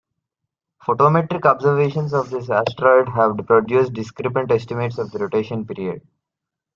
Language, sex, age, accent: English, male, 19-29, India and South Asia (India, Pakistan, Sri Lanka)